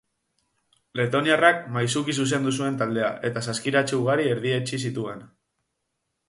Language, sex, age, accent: Basque, male, 19-29, Mendebalekoa (Araba, Bizkaia, Gipuzkoako mendebaleko herri batzuk)